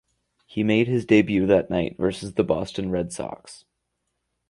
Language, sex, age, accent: English, male, under 19, Canadian English